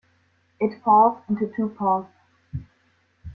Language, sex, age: English, female, under 19